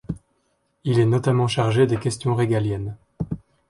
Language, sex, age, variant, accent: French, male, 19-29, Français d'Europe, Français de Belgique